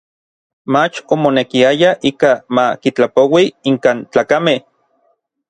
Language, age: Orizaba Nahuatl, 30-39